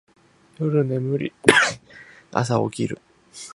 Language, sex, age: Japanese, male, 19-29